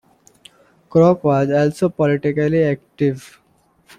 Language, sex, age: English, male, 19-29